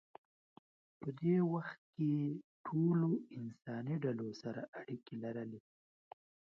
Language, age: Pashto, 19-29